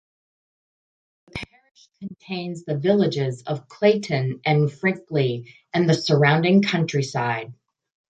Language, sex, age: English, female, 50-59